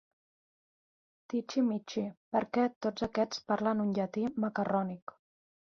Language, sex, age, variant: Catalan, female, 19-29, Central